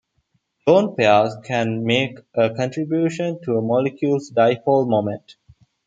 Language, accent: English, India and South Asia (India, Pakistan, Sri Lanka)